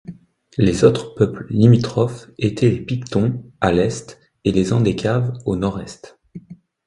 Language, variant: French, Français de métropole